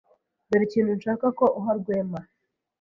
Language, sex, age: Kinyarwanda, female, 19-29